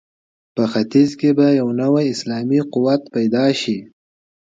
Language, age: Pashto, 19-29